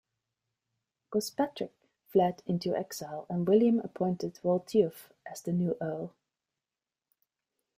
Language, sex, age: English, female, 40-49